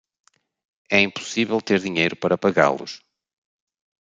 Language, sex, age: Portuguese, male, 40-49